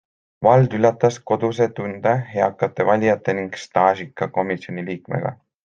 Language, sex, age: Estonian, male, 19-29